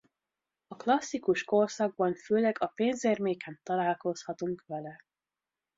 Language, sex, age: Hungarian, female, 19-29